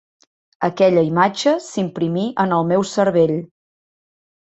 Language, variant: Catalan, Central